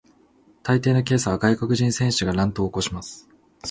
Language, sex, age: Japanese, male, 19-29